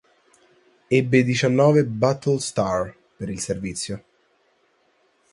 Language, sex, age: Italian, male, under 19